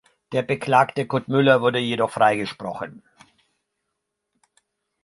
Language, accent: German, Deutschland Deutsch